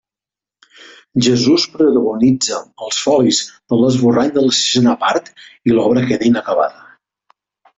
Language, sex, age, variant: Catalan, male, 50-59, Central